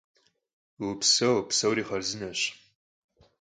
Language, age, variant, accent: Kabardian, 19-29, Адыгэбзэ (Къэбэрдей, Кирил, псоми зэдай), Джылэхъстэней (Gilahsteney)